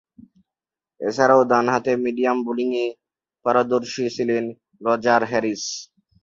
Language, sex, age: Bengali, male, 19-29